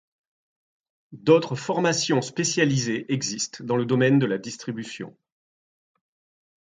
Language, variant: French, Français de métropole